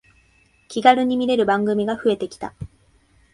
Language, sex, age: Japanese, female, 19-29